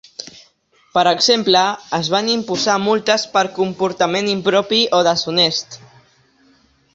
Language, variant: Catalan, Central